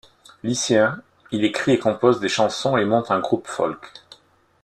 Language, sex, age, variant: French, male, 50-59, Français de métropole